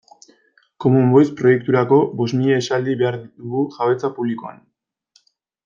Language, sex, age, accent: Basque, male, 19-29, Erdialdekoa edo Nafarra (Gipuzkoa, Nafarroa)